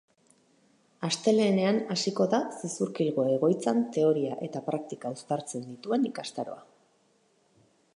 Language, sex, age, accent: Basque, female, 30-39, Mendebalekoa (Araba, Bizkaia, Gipuzkoako mendebaleko herri batzuk)